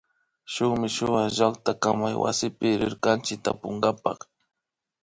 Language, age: Imbabura Highland Quichua, 30-39